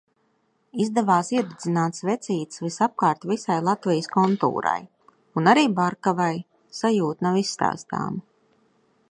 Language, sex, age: Latvian, female, 40-49